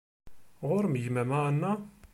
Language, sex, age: Kabyle, male, 30-39